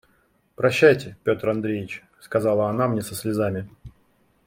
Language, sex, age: Russian, male, 30-39